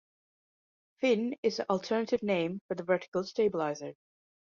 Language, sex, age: English, female, under 19